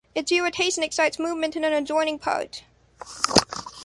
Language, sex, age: English, male, under 19